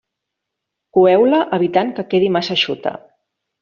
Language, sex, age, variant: Catalan, female, 40-49, Central